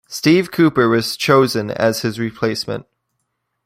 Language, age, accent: English, under 19, Canadian English